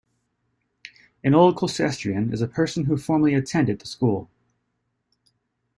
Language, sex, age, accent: English, male, 30-39, United States English